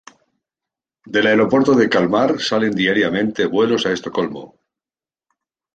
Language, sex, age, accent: Spanish, male, 50-59, España: Centro-Sur peninsular (Madrid, Toledo, Castilla-La Mancha)